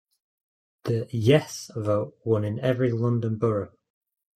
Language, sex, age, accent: English, male, 19-29, England English